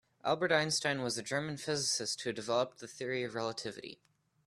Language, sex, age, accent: English, male, under 19, United States English